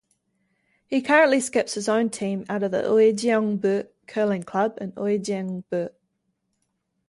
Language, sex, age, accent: English, female, 19-29, New Zealand English